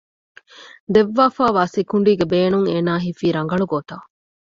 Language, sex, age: Divehi, female, 30-39